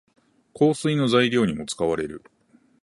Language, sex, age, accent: Japanese, male, 40-49, 標準語